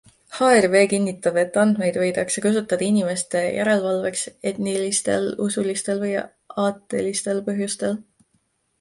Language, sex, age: Estonian, female, 19-29